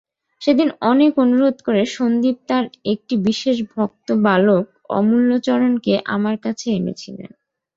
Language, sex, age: Bengali, female, 19-29